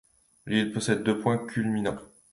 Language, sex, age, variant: French, male, 19-29, Français de métropole